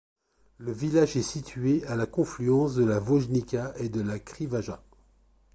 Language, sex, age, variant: French, male, 50-59, Français de métropole